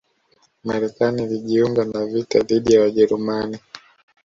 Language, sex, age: Swahili, male, 19-29